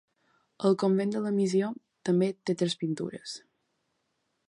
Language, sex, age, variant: Catalan, female, 19-29, Balear